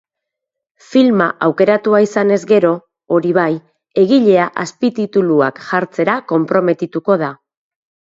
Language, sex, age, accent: Basque, female, 40-49, Mendebalekoa (Araba, Bizkaia, Gipuzkoako mendebaleko herri batzuk)